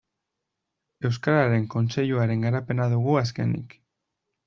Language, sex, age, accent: Basque, male, 19-29, Mendebalekoa (Araba, Bizkaia, Gipuzkoako mendebaleko herri batzuk)